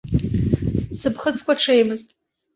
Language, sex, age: Abkhazian, female, under 19